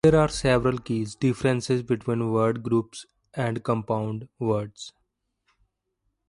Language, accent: English, India and South Asia (India, Pakistan, Sri Lanka)